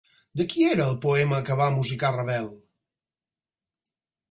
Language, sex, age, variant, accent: Catalan, male, 60-69, Balear, balear